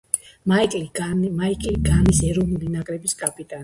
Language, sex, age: Georgian, female, 60-69